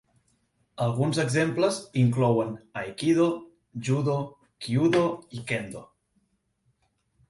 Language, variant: Catalan, Central